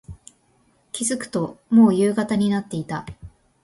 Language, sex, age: Japanese, female, 19-29